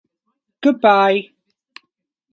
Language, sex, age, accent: English, male, 19-29, England English